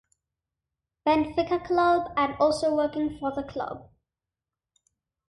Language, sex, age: English, male, under 19